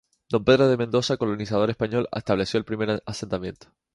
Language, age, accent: Spanish, 19-29, España: Islas Canarias